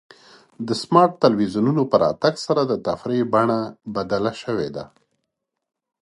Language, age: Pashto, 40-49